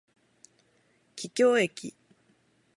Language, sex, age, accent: Japanese, female, 19-29, 東京